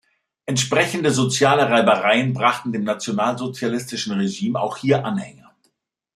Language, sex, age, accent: German, male, 50-59, Deutschland Deutsch